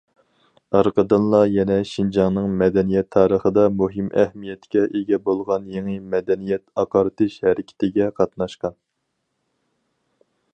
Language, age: Uyghur, 19-29